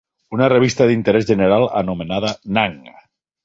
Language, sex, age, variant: Catalan, male, 40-49, Septentrional